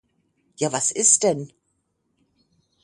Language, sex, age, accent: German, female, 50-59, Deutschland Deutsch